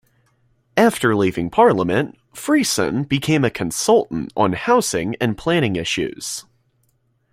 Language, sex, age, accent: English, male, under 19, United States English